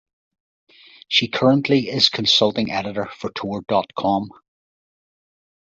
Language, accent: English, Irish English